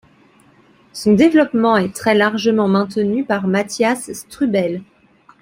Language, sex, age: French, male, 19-29